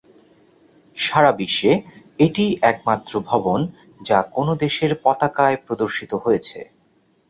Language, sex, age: Bengali, male, 30-39